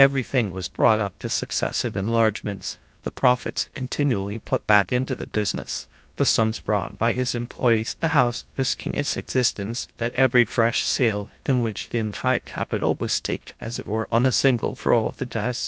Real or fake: fake